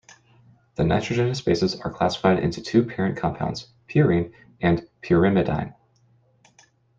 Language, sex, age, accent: English, male, 30-39, United States English